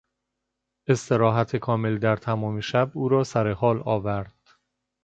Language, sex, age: Persian, male, 30-39